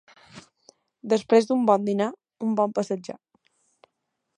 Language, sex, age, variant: Catalan, female, 19-29, Balear